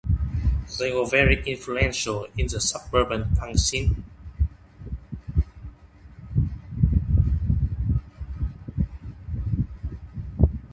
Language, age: English, 19-29